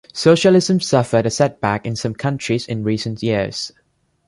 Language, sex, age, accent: English, male, 19-29, India and South Asia (India, Pakistan, Sri Lanka)